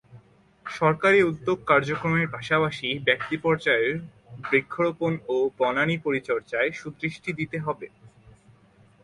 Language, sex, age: Bengali, male, 19-29